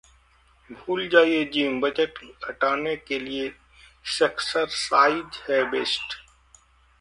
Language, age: Hindi, 40-49